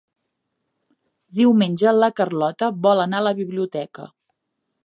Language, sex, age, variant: Catalan, female, 40-49, Central